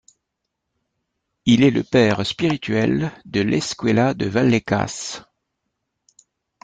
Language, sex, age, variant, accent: French, male, 60-69, Français d'Europe, Français de Belgique